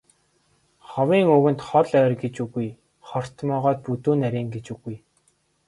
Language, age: Mongolian, 19-29